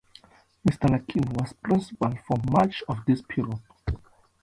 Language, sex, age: English, male, 19-29